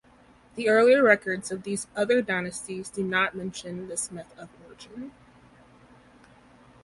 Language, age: English, 19-29